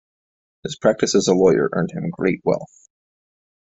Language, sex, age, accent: English, male, 19-29, United States English